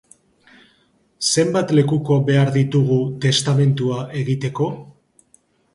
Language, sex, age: Basque, male, 50-59